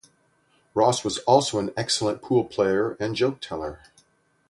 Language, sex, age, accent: English, male, 60-69, United States English